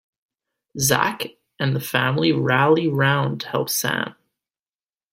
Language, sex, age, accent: English, male, 19-29, Canadian English